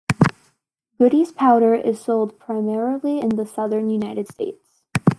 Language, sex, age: English, female, under 19